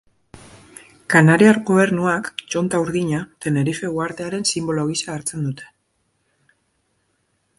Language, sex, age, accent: Basque, female, 30-39, Mendebalekoa (Araba, Bizkaia, Gipuzkoako mendebaleko herri batzuk)